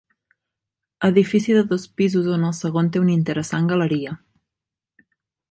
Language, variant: Catalan, Central